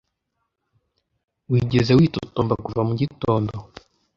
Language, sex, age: Kinyarwanda, male, under 19